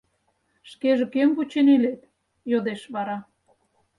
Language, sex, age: Mari, female, 60-69